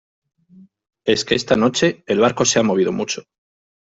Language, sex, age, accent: Spanish, male, 40-49, España: Norte peninsular (Asturias, Castilla y León, Cantabria, País Vasco, Navarra, Aragón, La Rioja, Guadalajara, Cuenca)